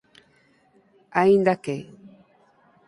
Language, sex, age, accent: Galician, female, 50-59, Normativo (estándar)